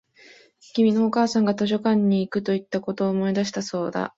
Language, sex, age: Japanese, female, 19-29